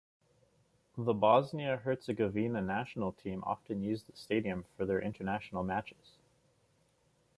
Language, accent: English, Canadian English